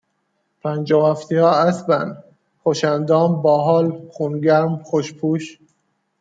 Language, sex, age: Persian, male, 19-29